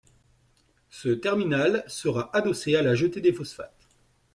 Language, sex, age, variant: French, male, 40-49, Français de métropole